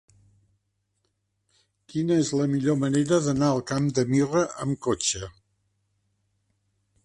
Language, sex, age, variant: Catalan, male, 70-79, Central